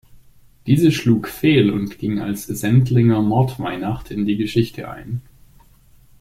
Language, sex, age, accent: German, male, 40-49, Deutschland Deutsch